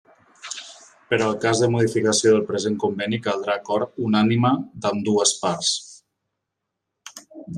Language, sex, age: Catalan, male, 40-49